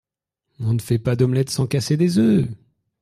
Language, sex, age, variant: French, male, 30-39, Français de métropole